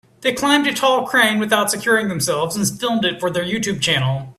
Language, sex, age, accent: English, male, 19-29, United States English